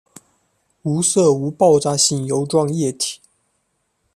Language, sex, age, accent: Chinese, male, 19-29, 出生地：湖北省